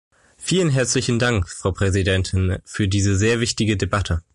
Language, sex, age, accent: German, male, under 19, Deutschland Deutsch